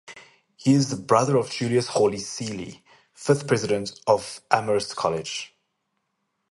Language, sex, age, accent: English, male, 30-39, Southern African (South Africa, Zimbabwe, Namibia)